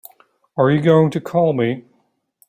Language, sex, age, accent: English, male, 19-29, United States English